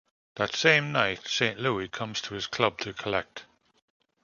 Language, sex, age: English, male, 40-49